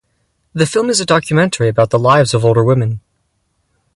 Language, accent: English, United States English